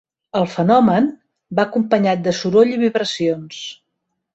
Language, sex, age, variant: Catalan, female, 50-59, Central